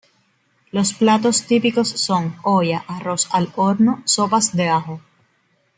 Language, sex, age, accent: Spanish, female, 19-29, Caribe: Cuba, Venezuela, Puerto Rico, República Dominicana, Panamá, Colombia caribeña, México caribeño, Costa del golfo de México